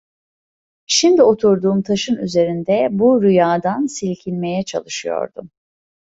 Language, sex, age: Turkish, female, 50-59